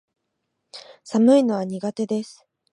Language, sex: Japanese, female